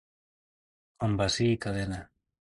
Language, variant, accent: Catalan, Nord-Occidental, nord-occidental